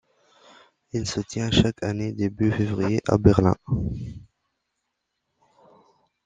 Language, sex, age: French, male, 19-29